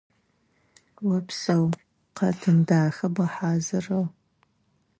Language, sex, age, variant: Adyghe, female, 30-39, Адыгабзэ (Кирил, пстэумэ зэдыряе)